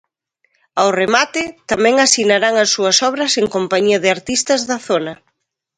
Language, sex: Galician, female